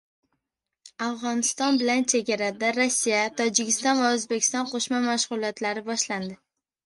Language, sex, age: Uzbek, male, under 19